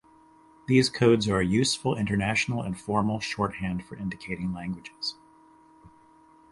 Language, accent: English, United States English